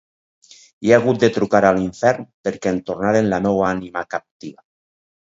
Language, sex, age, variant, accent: Catalan, male, 60-69, Valencià meridional, valencià